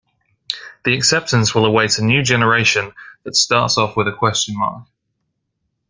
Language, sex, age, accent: English, male, 19-29, England English